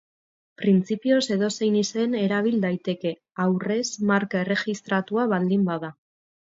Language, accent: Basque, Mendebalekoa (Araba, Bizkaia, Gipuzkoako mendebaleko herri batzuk)